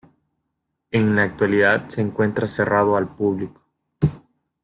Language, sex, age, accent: Spanish, male, 19-29, América central